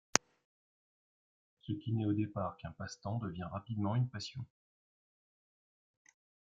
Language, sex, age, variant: French, male, 30-39, Français de métropole